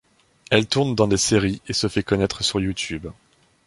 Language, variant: French, Français de métropole